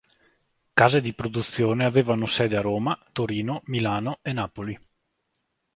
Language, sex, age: Italian, male, 19-29